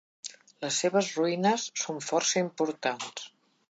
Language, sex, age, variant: Catalan, female, 60-69, Central